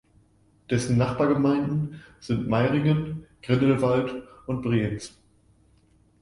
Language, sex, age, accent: German, male, 19-29, Deutschland Deutsch